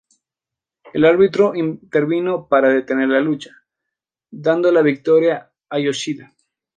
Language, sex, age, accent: Spanish, male, 19-29, Andino-Pacífico: Colombia, Perú, Ecuador, oeste de Bolivia y Venezuela andina